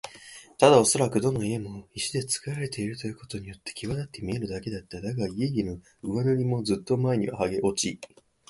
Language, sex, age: Japanese, male, 19-29